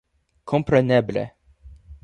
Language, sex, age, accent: Esperanto, male, 19-29, Internacia